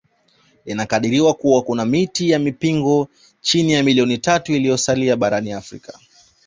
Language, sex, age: Swahili, male, 19-29